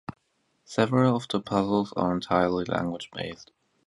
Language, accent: English, United States English